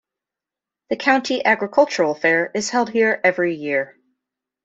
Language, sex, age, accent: English, female, 30-39, United States English